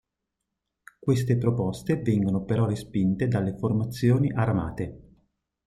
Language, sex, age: Italian, male, 50-59